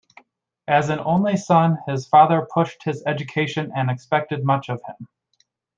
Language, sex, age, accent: English, male, 19-29, United States English